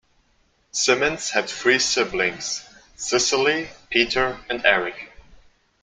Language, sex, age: English, male, 19-29